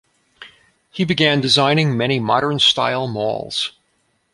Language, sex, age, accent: English, male, 50-59, United States English